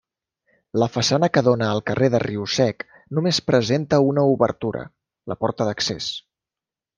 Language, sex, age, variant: Catalan, male, 30-39, Central